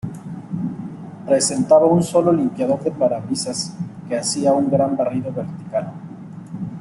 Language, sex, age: Spanish, male, 40-49